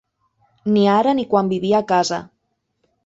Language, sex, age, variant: Catalan, female, 19-29, Nord-Occidental